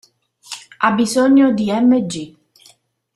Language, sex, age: Italian, male, 30-39